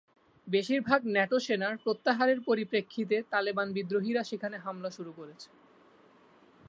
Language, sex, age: Bengali, male, under 19